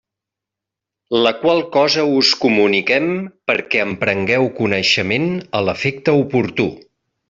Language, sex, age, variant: Catalan, male, 50-59, Central